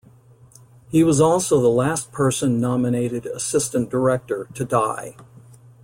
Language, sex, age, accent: English, male, 60-69, United States English